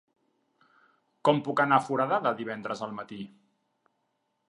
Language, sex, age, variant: Catalan, male, 50-59, Central